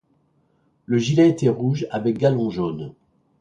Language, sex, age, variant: French, male, 50-59, Français de métropole